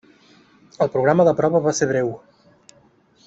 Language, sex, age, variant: Catalan, male, 30-39, Central